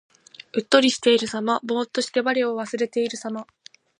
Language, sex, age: Japanese, female, 19-29